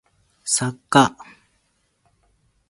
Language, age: Japanese, 50-59